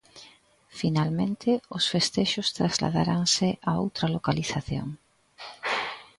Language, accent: Galician, Central (gheada)